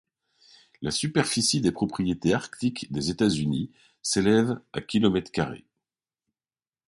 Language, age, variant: French, 50-59, Français de métropole